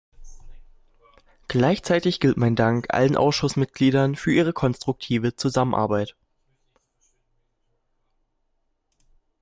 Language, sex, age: German, male, 19-29